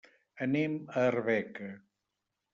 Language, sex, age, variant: Catalan, male, 60-69, Septentrional